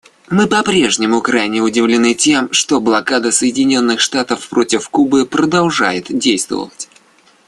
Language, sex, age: Russian, male, 19-29